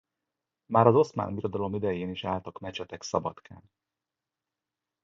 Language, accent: Hungarian, budapesti